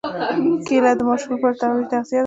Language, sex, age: Pashto, female, 19-29